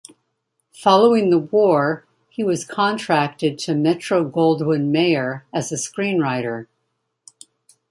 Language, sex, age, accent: English, female, 60-69, United States English